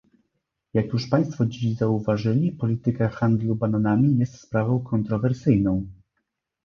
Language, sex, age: Polish, male, 30-39